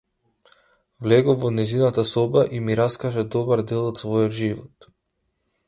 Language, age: Macedonian, 19-29